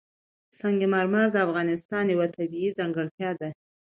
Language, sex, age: Pashto, female, 19-29